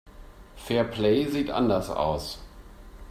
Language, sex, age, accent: German, male, 50-59, Deutschland Deutsch